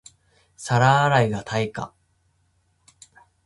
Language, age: Japanese, 19-29